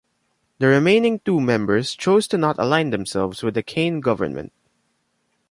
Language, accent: English, Filipino